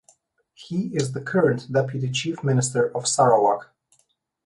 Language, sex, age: English, male, 19-29